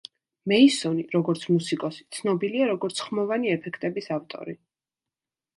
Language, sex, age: Georgian, female, 19-29